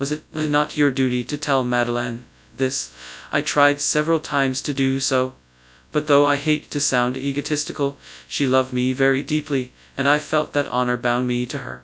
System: TTS, FastPitch